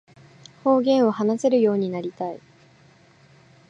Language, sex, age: Japanese, female, 19-29